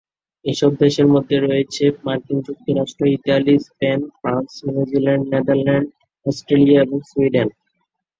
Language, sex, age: Bengali, male, 19-29